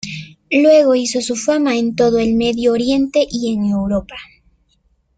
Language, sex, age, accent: Spanish, female, 19-29, América central